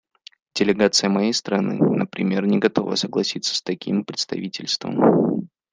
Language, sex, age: Russian, male, 19-29